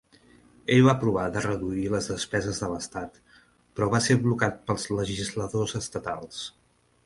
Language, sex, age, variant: Catalan, male, 50-59, Central